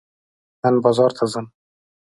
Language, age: Pashto, 30-39